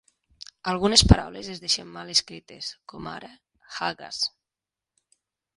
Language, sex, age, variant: Catalan, female, 19-29, Nord-Occidental